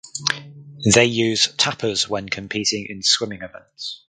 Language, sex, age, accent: English, male, 30-39, England English